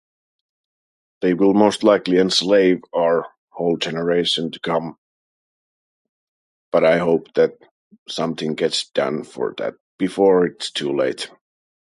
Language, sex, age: English, male, 30-39